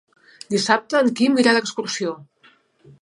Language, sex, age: Catalan, female, 40-49